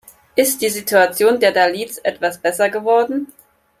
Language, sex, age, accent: German, female, 19-29, Deutschland Deutsch